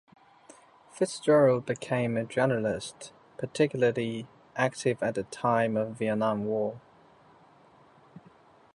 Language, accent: English, England English